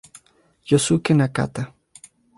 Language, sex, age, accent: Spanish, male, 19-29, Andino-Pacífico: Colombia, Perú, Ecuador, oeste de Bolivia y Venezuela andina